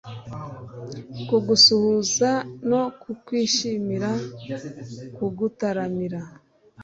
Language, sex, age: Kinyarwanda, male, 30-39